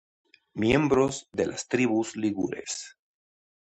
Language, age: Spanish, 60-69